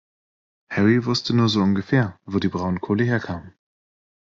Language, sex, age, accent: German, male, 19-29, Deutschland Deutsch